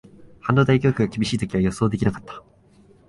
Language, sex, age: Japanese, male, 19-29